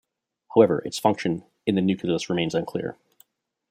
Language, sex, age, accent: English, male, 30-39, Canadian English